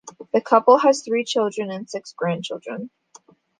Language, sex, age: English, female, under 19